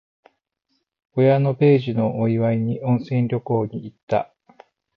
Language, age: Japanese, 40-49